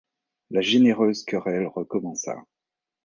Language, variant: French, Français de métropole